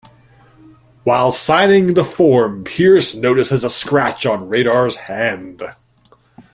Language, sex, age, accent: English, male, 40-49, Canadian English